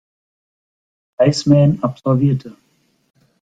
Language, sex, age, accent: German, male, 30-39, Deutschland Deutsch